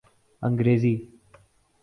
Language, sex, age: Urdu, male, 19-29